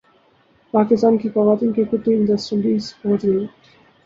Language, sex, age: Urdu, male, 19-29